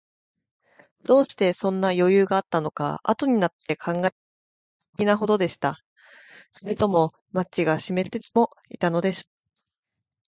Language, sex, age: Japanese, female, 19-29